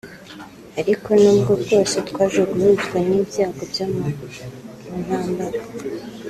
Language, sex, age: Kinyarwanda, female, 19-29